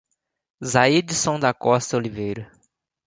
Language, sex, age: Portuguese, male, 19-29